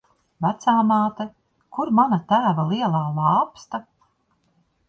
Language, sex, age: Latvian, female, 50-59